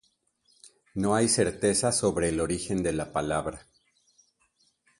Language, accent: Spanish, México